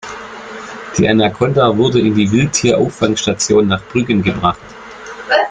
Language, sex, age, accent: German, male, 30-39, Deutschland Deutsch